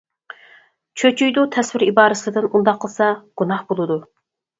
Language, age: Uyghur, 30-39